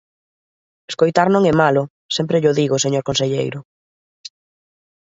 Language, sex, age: Galician, female, 30-39